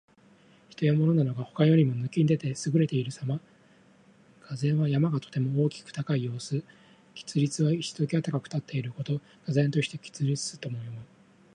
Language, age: Japanese, 40-49